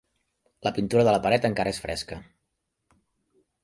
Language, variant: Catalan, Central